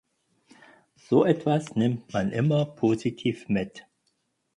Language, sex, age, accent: German, male, 50-59, Deutschland Deutsch